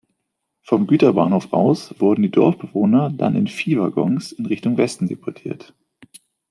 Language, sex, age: German, male, 19-29